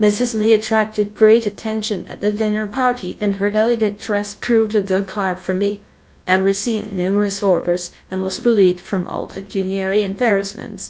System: TTS, GlowTTS